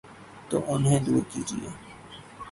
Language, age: Urdu, 19-29